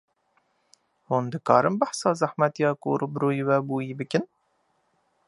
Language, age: Kurdish, 19-29